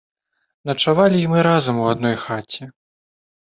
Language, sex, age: Belarusian, male, under 19